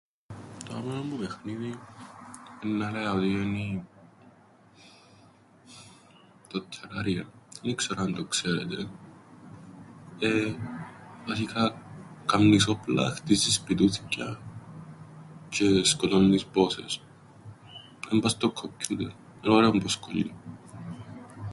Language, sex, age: Greek, male, 19-29